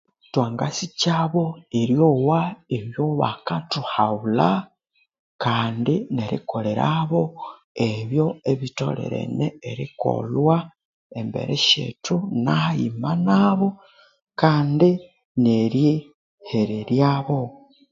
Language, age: Konzo, 19-29